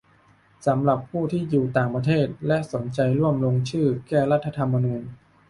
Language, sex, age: Thai, male, 19-29